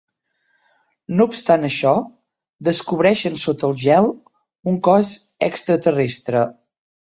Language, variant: Catalan, Central